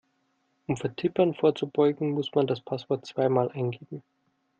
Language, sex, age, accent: German, male, 30-39, Deutschland Deutsch